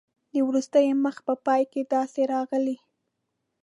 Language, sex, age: Pashto, female, 19-29